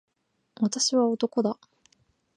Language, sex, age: Japanese, female, 19-29